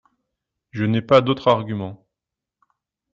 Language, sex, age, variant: French, male, 30-39, Français de métropole